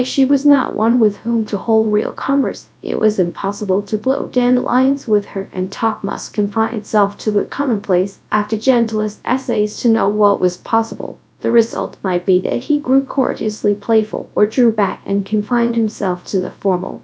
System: TTS, GradTTS